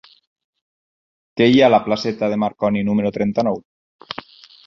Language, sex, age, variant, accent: Catalan, male, 40-49, Valencià septentrional, valencià